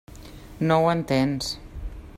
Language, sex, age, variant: Catalan, female, 50-59, Central